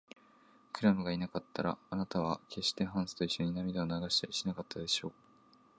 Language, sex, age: Japanese, male, 19-29